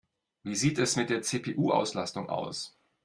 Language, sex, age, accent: German, male, 40-49, Deutschland Deutsch